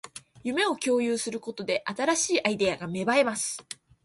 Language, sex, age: Japanese, female, 19-29